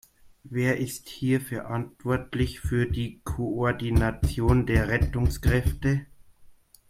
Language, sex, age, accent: German, male, 19-29, Deutschland Deutsch